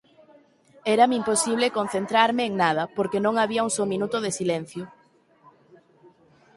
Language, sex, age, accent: Galician, female, 19-29, Central (sen gheada)